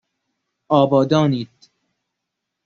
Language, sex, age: Persian, male, 19-29